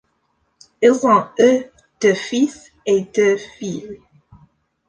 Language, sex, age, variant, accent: French, female, 19-29, Français d'Amérique du Nord, Français des États-Unis